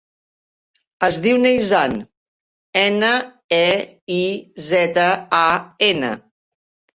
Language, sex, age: Catalan, female, 60-69